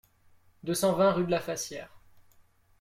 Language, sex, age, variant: French, male, 19-29, Français de métropole